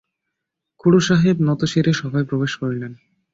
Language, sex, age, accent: Bengali, male, 19-29, শুদ্ধ